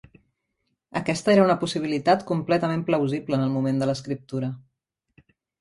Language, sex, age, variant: Catalan, female, 40-49, Central